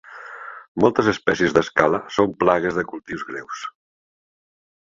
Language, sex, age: Catalan, male, 60-69